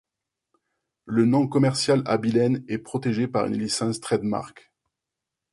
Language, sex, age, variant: French, male, 40-49, Français de métropole